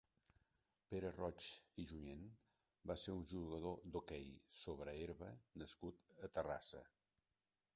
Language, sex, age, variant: Catalan, male, 60-69, Central